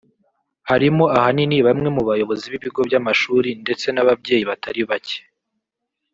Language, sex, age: Kinyarwanda, male, 19-29